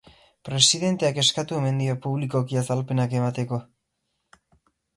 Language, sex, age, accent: Basque, male, 19-29, Erdialdekoa edo Nafarra (Gipuzkoa, Nafarroa)